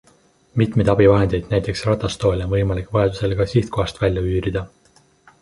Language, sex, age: Estonian, male, 30-39